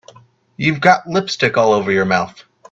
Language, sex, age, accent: English, male, under 19, United States English